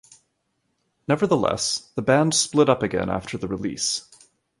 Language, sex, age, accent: English, male, 30-39, Canadian English